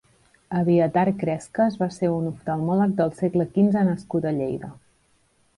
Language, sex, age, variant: Catalan, female, 30-39, Central